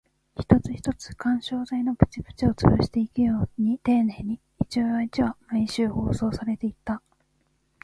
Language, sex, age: Japanese, female, 19-29